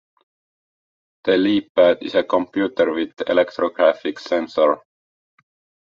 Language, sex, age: English, male, 19-29